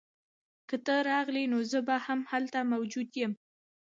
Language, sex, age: Pashto, female, 30-39